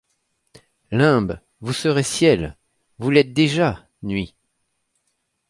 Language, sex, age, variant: French, male, 30-39, Français de métropole